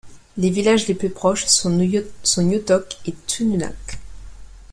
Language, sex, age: French, female, under 19